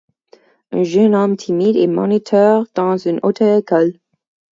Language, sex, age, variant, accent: French, female, 19-29, Français d'Amérique du Nord, Français du Canada